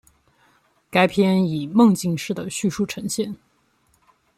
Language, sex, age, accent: Chinese, female, 19-29, 出生地：江西省